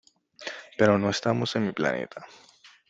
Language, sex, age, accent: Spanish, male, 19-29, Andino-Pacífico: Colombia, Perú, Ecuador, oeste de Bolivia y Venezuela andina